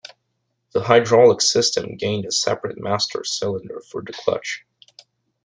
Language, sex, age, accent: English, male, under 19, United States English